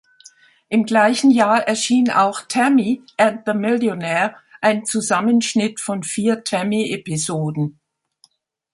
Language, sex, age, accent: German, female, 70-79, Deutschland Deutsch